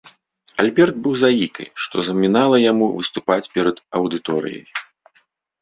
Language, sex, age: Belarusian, male, 30-39